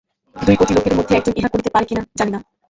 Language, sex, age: Bengali, female, under 19